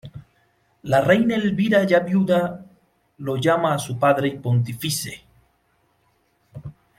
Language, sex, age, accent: Spanish, male, 30-39, Caribe: Cuba, Venezuela, Puerto Rico, República Dominicana, Panamá, Colombia caribeña, México caribeño, Costa del golfo de México